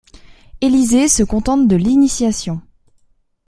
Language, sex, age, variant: French, female, 19-29, Français de métropole